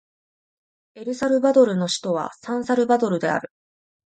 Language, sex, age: Japanese, female, under 19